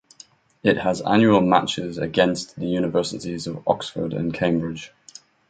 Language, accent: English, England English